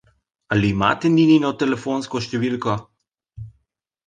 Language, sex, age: Slovenian, male, 19-29